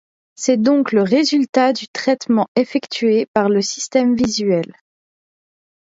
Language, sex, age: French, female, 19-29